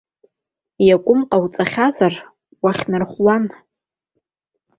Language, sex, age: Abkhazian, female, 30-39